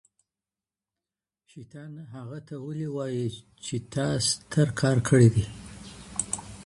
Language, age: Pashto, 50-59